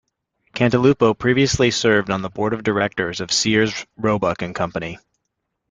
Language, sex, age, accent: English, male, 30-39, United States English